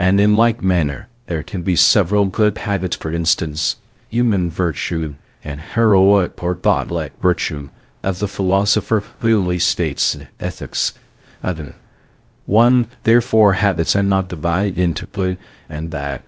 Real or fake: fake